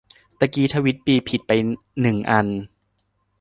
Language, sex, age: Thai, male, 19-29